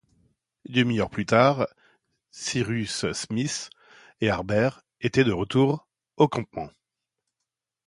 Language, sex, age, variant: French, male, 40-49, Français de métropole